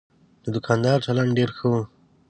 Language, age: Pashto, 30-39